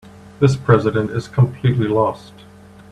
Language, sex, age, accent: English, male, 50-59, Canadian English